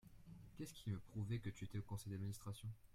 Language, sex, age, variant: French, male, 19-29, Français de métropole